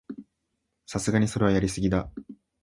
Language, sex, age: Japanese, male, 19-29